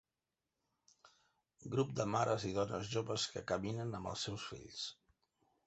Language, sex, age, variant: Catalan, male, 50-59, Central